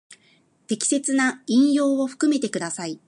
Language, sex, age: Japanese, female, 50-59